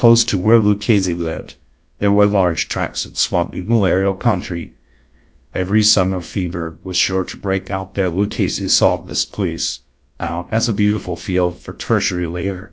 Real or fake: fake